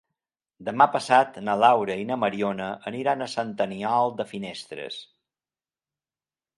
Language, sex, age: Catalan, male, 50-59